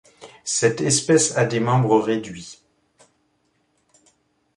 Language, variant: French, Français de métropole